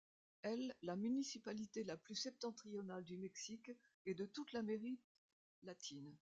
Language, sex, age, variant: French, female, 70-79, Français de métropole